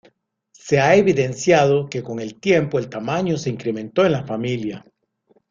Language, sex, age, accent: Spanish, male, 50-59, América central